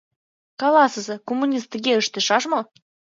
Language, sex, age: Mari, female, 19-29